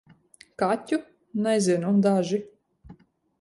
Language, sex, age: Latvian, female, 19-29